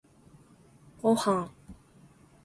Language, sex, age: Japanese, female, 19-29